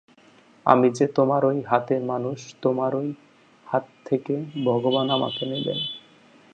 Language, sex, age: Bengali, male, 19-29